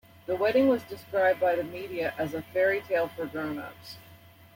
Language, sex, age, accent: English, female, 40-49, United States English